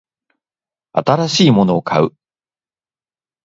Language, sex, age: Japanese, male, 50-59